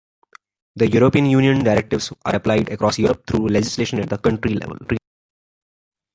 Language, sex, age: English, male, 30-39